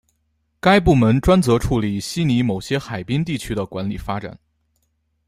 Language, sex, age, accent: Chinese, male, 19-29, 出生地：河北省